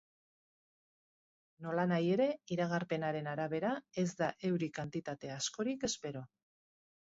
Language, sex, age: Basque, female, 40-49